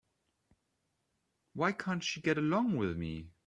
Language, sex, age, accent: English, male, 19-29, England English